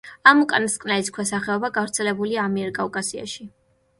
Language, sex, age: Georgian, female, 19-29